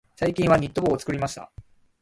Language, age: Japanese, 30-39